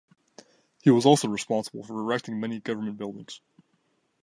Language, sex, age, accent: English, male, 19-29, United States English